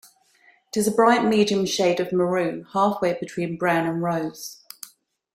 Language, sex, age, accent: English, female, 40-49, England English